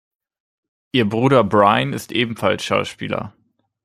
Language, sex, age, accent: German, male, 19-29, Deutschland Deutsch